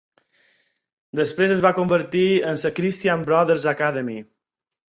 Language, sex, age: Catalan, male, 40-49